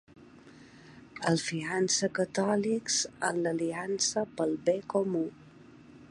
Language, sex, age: Catalan, female, 40-49